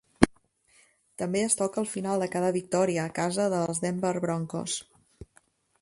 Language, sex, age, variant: Catalan, female, 19-29, Central